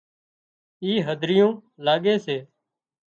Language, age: Wadiyara Koli, 30-39